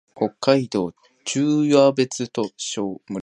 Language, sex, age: Japanese, male, 19-29